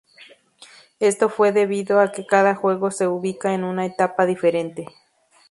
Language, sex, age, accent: Spanish, female, 30-39, México